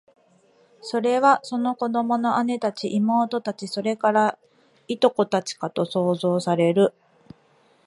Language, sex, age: Japanese, female, 30-39